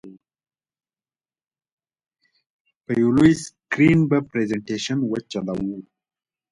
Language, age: Pashto, 19-29